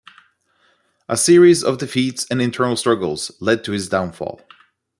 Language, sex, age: English, male, 30-39